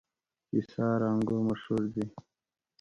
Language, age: Pashto, under 19